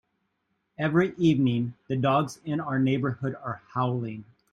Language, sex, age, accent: English, male, 40-49, United States English